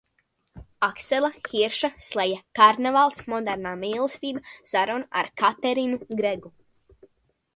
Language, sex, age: Latvian, female, under 19